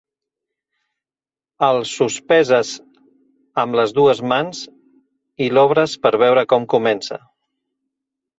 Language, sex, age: Catalan, male, 30-39